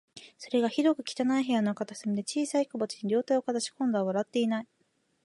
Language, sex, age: Japanese, female, 19-29